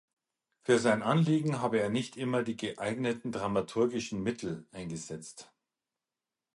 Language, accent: German, Österreichisches Deutsch